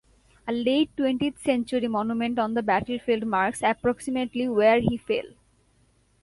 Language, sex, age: English, female, 19-29